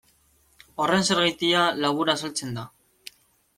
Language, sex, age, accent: Basque, male, 19-29, Mendebalekoa (Araba, Bizkaia, Gipuzkoako mendebaleko herri batzuk)